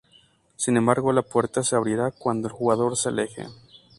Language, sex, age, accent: Spanish, male, 19-29, México